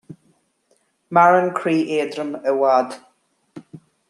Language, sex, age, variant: Irish, male, 50-59, Gaeilge Uladh